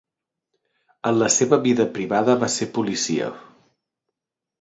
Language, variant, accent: Catalan, Central, central